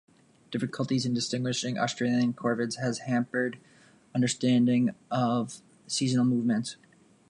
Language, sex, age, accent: English, male, 19-29, United States English